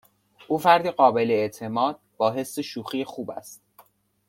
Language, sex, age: Persian, male, 19-29